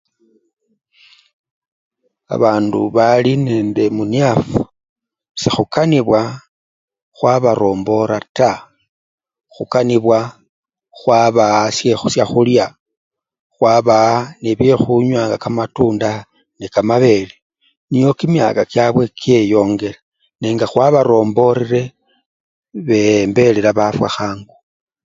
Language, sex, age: Luyia, male, 40-49